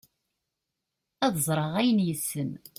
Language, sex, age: Kabyle, female, 40-49